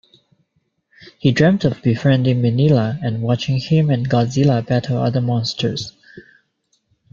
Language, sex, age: English, male, 30-39